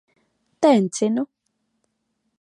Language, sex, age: Latvian, female, 19-29